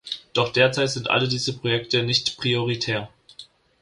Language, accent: German, Deutschland Deutsch